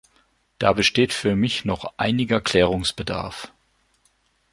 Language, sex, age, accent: German, male, 50-59, Deutschland Deutsch